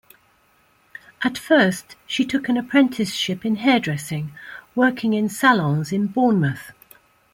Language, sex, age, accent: English, female, 70-79, England English